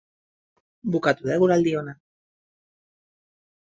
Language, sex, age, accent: Basque, female, 40-49, Erdialdekoa edo Nafarra (Gipuzkoa, Nafarroa)